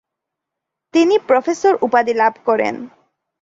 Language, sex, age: Bengali, female, 19-29